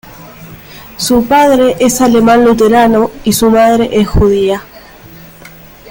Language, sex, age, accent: Spanish, female, 19-29, Rioplatense: Argentina, Uruguay, este de Bolivia, Paraguay